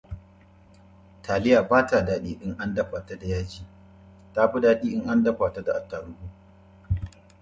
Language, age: English, 30-39